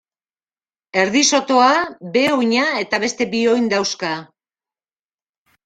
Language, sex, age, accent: Basque, male, 19-29, Mendebalekoa (Araba, Bizkaia, Gipuzkoako mendebaleko herri batzuk)